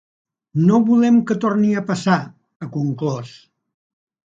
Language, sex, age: Catalan, male, 70-79